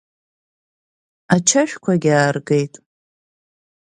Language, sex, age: Abkhazian, female, 30-39